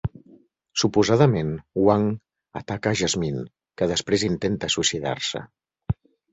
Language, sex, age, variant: Catalan, male, 40-49, Central